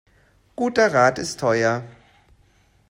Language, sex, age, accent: German, male, 30-39, Deutschland Deutsch